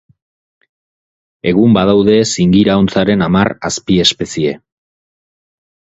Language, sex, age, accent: Basque, male, 30-39, Erdialdekoa edo Nafarra (Gipuzkoa, Nafarroa)